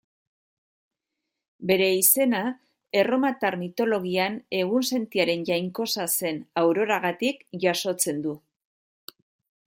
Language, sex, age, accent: Basque, female, 40-49, Mendebalekoa (Araba, Bizkaia, Gipuzkoako mendebaleko herri batzuk)